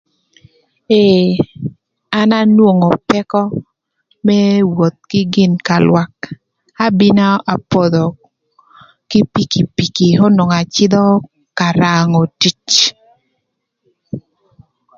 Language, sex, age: Thur, female, 30-39